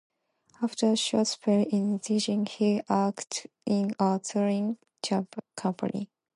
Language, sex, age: English, female, 19-29